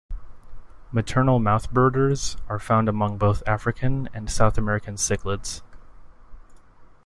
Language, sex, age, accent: English, male, 19-29, United States English